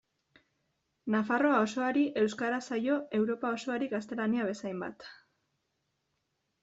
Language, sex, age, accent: Basque, female, 19-29, Mendebalekoa (Araba, Bizkaia, Gipuzkoako mendebaleko herri batzuk)